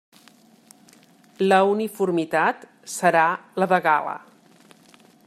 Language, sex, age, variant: Catalan, female, 40-49, Central